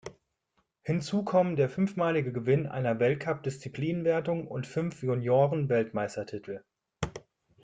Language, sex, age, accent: German, male, 30-39, Deutschland Deutsch